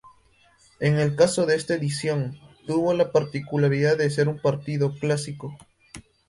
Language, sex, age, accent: Spanish, male, under 19, Andino-Pacífico: Colombia, Perú, Ecuador, oeste de Bolivia y Venezuela andina